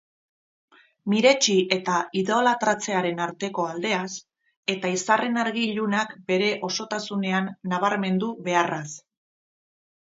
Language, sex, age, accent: Basque, female, 50-59, Erdialdekoa edo Nafarra (Gipuzkoa, Nafarroa)